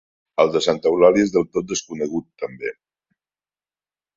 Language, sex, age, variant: Catalan, male, 60-69, Central